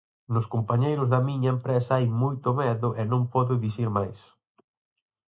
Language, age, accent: Galician, 19-29, Atlántico (seseo e gheada)